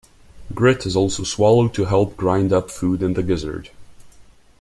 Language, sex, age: English, male, 19-29